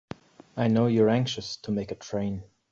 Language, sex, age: English, male, 30-39